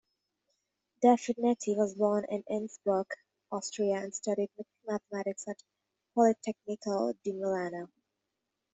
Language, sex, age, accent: English, female, 19-29, United States English